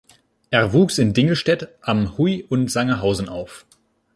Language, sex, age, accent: German, male, 19-29, Deutschland Deutsch